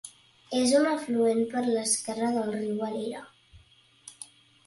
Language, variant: Catalan, Central